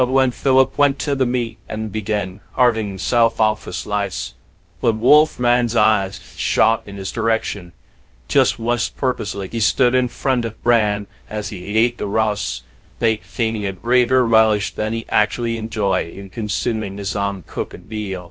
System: TTS, VITS